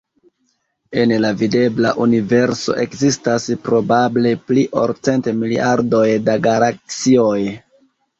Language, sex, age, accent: Esperanto, male, 30-39, Internacia